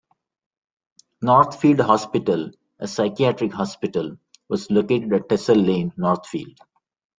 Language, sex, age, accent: English, male, 40-49, India and South Asia (India, Pakistan, Sri Lanka)